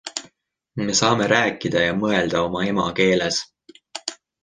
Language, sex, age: Estonian, male, 19-29